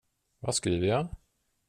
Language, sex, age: Swedish, male, 30-39